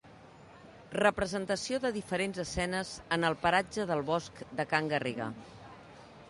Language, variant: Catalan, Central